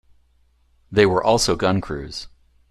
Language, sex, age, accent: English, male, 40-49, United States English